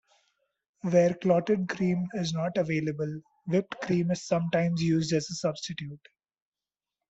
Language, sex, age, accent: English, male, 19-29, India and South Asia (India, Pakistan, Sri Lanka)